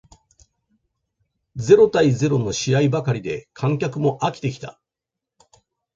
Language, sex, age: Japanese, male, 50-59